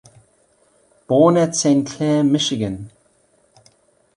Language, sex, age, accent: English, male, 40-49, Southern African (South Africa, Zimbabwe, Namibia)